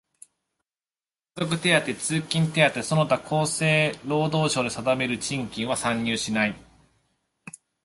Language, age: Japanese, 40-49